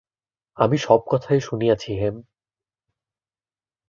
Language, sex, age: Bengali, male, under 19